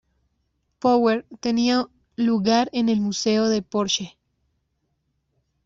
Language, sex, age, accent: Spanish, female, 19-29, Caribe: Cuba, Venezuela, Puerto Rico, República Dominicana, Panamá, Colombia caribeña, México caribeño, Costa del golfo de México